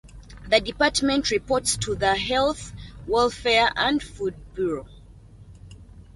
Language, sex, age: English, female, 30-39